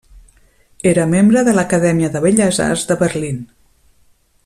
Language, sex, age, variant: Catalan, female, 40-49, Central